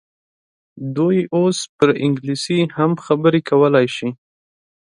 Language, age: Pashto, 19-29